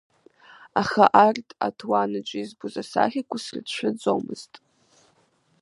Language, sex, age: Abkhazian, female, under 19